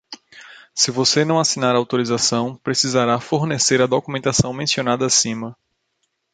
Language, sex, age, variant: Portuguese, male, 30-39, Portuguese (Brasil)